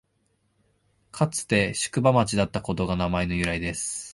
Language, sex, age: Japanese, male, 19-29